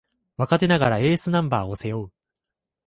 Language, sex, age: Japanese, male, 19-29